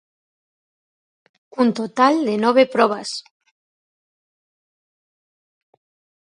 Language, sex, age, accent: Galician, female, 40-49, Normativo (estándar)